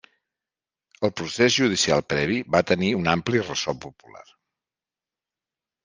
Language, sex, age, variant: Catalan, male, 50-59, Central